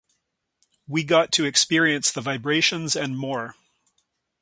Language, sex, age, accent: English, male, 50-59, Canadian English